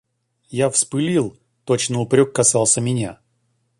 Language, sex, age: Russian, male, 40-49